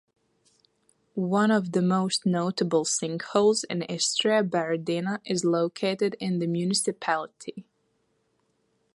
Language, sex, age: English, female, 19-29